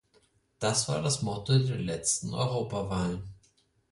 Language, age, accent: German, 30-39, Deutschland Deutsch